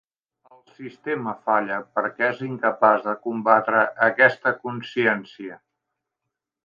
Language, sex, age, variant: Catalan, male, 50-59, Central